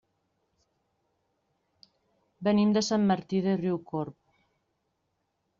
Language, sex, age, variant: Catalan, female, 30-39, Central